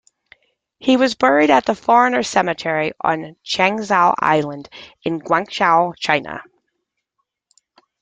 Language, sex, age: English, female, 40-49